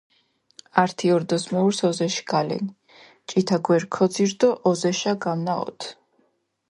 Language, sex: Mingrelian, female